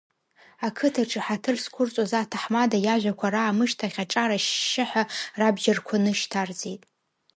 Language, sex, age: Abkhazian, female, 19-29